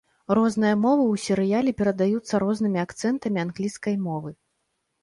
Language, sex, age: Belarusian, female, 30-39